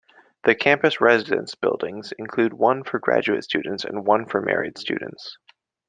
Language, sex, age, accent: English, male, 19-29, United States English